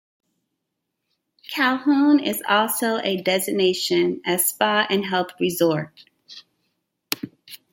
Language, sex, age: English, female, 40-49